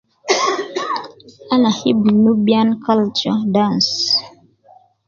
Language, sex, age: Nubi, female, 30-39